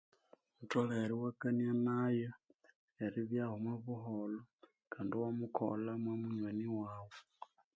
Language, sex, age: Konzo, male, 19-29